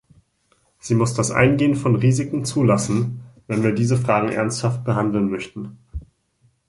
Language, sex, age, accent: German, male, 19-29, Deutschland Deutsch